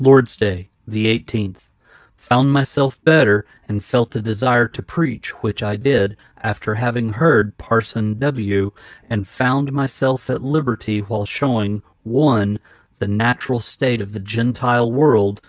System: none